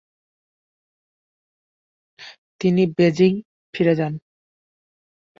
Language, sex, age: Bengali, male, 19-29